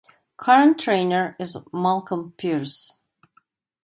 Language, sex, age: English, female, 50-59